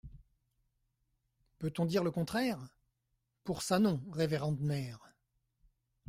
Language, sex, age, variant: French, male, 40-49, Français de métropole